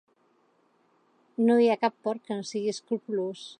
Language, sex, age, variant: Catalan, female, 40-49, Central